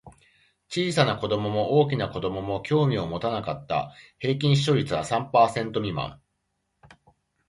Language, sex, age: Japanese, male, 40-49